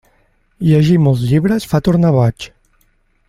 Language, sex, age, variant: Catalan, male, 19-29, Central